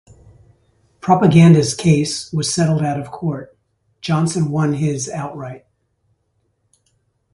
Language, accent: English, United States English